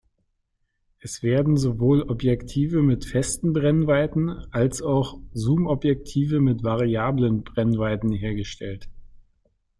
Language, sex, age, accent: German, male, 50-59, Deutschland Deutsch